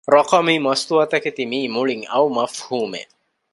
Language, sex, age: Divehi, male, 19-29